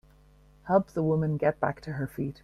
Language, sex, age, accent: English, female, 50-59, Irish English